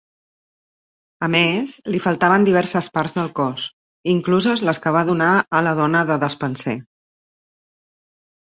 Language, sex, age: Catalan, female, 50-59